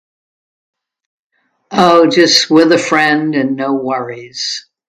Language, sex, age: English, female, 70-79